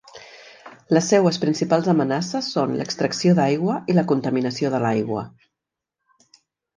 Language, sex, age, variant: Catalan, female, 40-49, Central